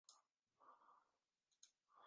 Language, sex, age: Spanish, male, 50-59